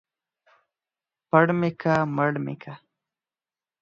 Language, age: Pashto, 19-29